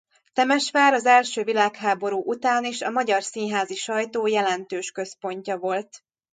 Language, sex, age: Hungarian, female, 30-39